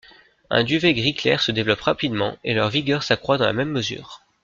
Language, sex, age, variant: French, female, 19-29, Français de métropole